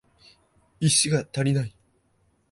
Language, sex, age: Japanese, male, 19-29